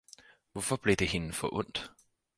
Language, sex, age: Danish, male, 19-29